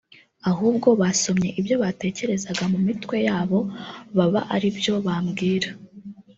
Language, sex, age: Kinyarwanda, female, 19-29